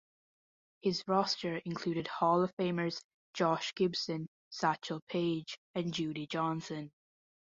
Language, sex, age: English, female, under 19